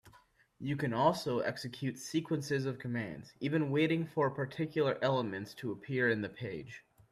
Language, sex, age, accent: English, male, 19-29, United States English